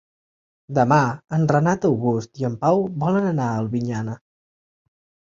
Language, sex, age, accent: Catalan, male, 19-29, central; septentrional